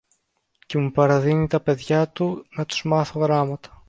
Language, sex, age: Greek, male, under 19